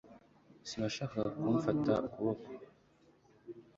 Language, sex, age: Kinyarwanda, male, under 19